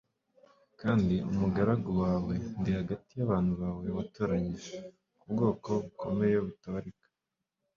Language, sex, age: Kinyarwanda, male, 19-29